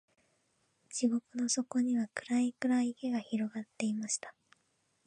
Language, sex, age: Japanese, female, under 19